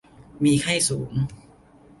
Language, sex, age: Thai, male, 19-29